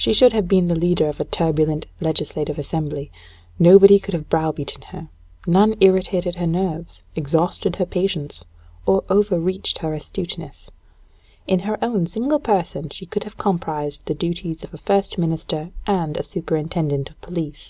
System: none